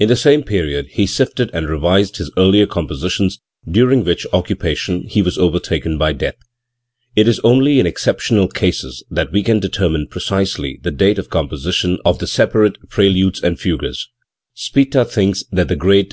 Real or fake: real